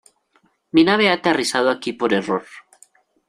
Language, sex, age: Spanish, male, 19-29